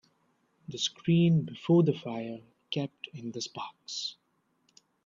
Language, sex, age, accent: English, male, 30-39, India and South Asia (India, Pakistan, Sri Lanka)